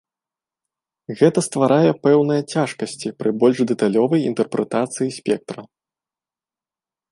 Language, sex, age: Belarusian, male, 19-29